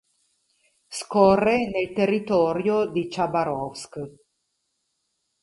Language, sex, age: Italian, female, 40-49